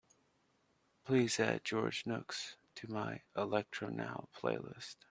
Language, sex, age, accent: English, male, 30-39, United States English